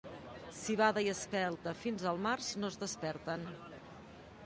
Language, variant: Catalan, Septentrional